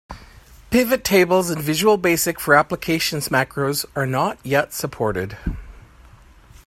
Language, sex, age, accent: English, male, 50-59, Canadian English